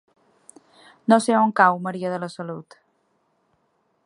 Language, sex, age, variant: Catalan, female, 19-29, Balear